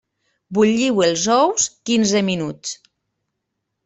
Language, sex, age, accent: Catalan, female, 30-39, valencià